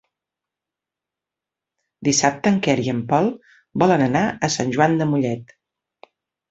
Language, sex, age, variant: Catalan, female, 50-59, Central